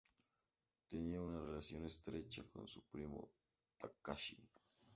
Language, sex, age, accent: Spanish, male, 19-29, México